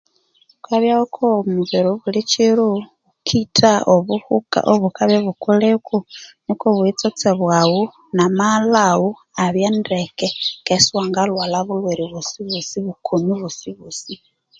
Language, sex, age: Konzo, female, 30-39